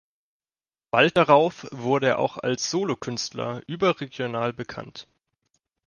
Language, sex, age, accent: German, male, 19-29, Deutschland Deutsch